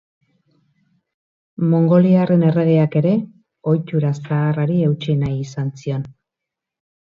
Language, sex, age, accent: Basque, female, 60-69, Erdialdekoa edo Nafarra (Gipuzkoa, Nafarroa)